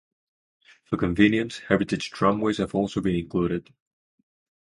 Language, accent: English, England English